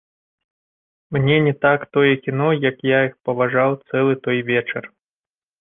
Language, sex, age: Belarusian, male, 30-39